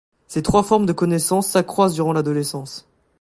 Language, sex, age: French, male, 19-29